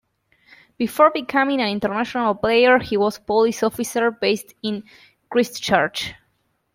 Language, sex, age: English, female, 19-29